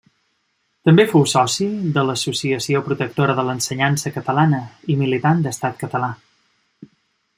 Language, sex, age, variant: Catalan, male, 30-39, Central